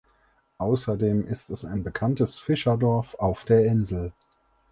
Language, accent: German, Deutschland Deutsch